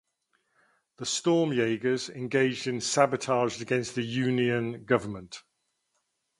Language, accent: English, Welsh English